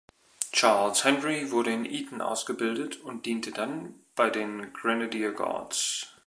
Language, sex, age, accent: German, male, 30-39, Deutschland Deutsch